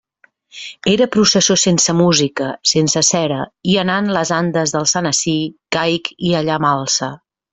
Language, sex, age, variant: Catalan, female, 40-49, Central